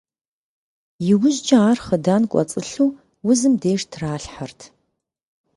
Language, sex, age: Kabardian, female, 19-29